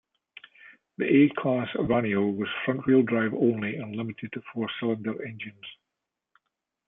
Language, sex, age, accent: English, male, 50-59, Scottish English